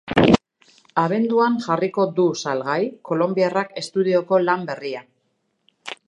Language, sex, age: Basque, female, 50-59